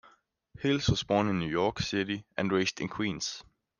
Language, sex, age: English, male, under 19